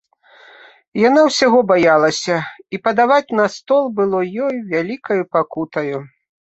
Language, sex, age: Belarusian, female, 40-49